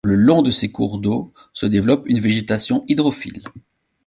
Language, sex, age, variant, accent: French, male, 40-49, Français d'Europe, Français de Belgique